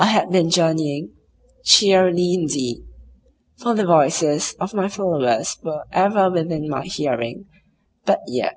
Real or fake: real